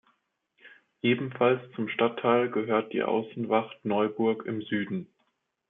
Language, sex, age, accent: German, male, 19-29, Deutschland Deutsch